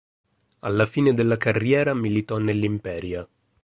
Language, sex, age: Italian, male, 30-39